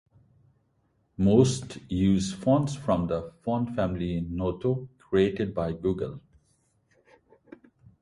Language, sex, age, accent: English, male, 40-49, India and South Asia (India, Pakistan, Sri Lanka)